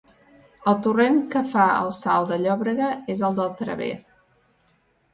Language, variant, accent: Catalan, Central, central